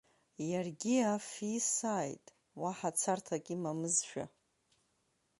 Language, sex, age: Abkhazian, female, 40-49